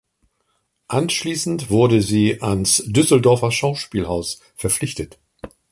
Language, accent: German, Deutschland Deutsch